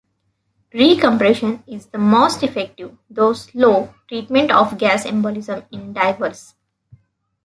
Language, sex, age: English, female, 19-29